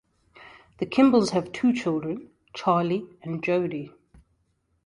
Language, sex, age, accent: English, female, 30-39, Southern African (South Africa, Zimbabwe, Namibia)